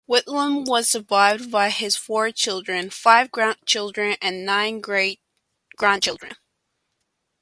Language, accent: English, United States English